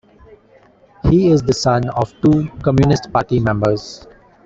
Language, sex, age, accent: English, male, 19-29, India and South Asia (India, Pakistan, Sri Lanka)